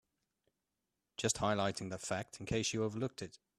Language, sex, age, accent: English, male, 40-49, England English